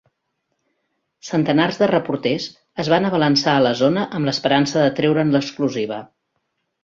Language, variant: Catalan, Central